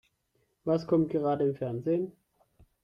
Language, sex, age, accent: German, male, 19-29, Deutschland Deutsch